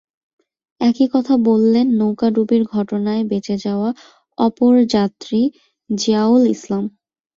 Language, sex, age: Bengali, female, 19-29